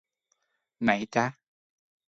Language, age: Thai, 19-29